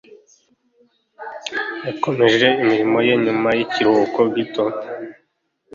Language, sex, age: Kinyarwanda, male, 19-29